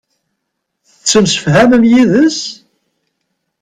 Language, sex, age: Kabyle, male, 50-59